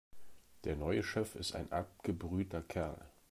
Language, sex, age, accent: German, male, 50-59, Deutschland Deutsch